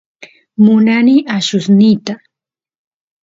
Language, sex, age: Santiago del Estero Quichua, female, 30-39